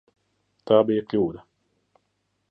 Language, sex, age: Latvian, male, 30-39